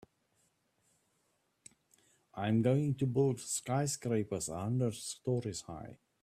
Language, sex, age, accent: English, male, 60-69, Southern African (South Africa, Zimbabwe, Namibia)